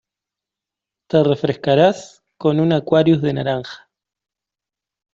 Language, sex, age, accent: Spanish, male, 30-39, Rioplatense: Argentina, Uruguay, este de Bolivia, Paraguay